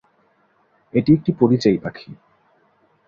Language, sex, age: Bengali, male, 19-29